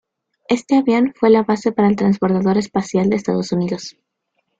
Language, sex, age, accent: Spanish, female, under 19, México